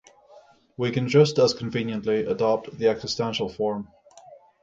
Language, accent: English, Northern Irish